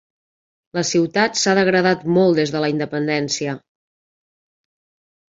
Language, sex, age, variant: Catalan, female, 30-39, Central